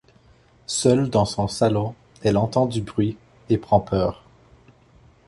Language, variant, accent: French, Français d'Amérique du Nord, Français du Canada